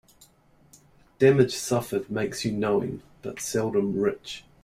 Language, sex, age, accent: English, male, 40-49, New Zealand English